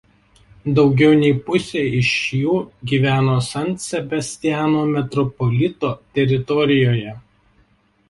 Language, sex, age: Lithuanian, male, 19-29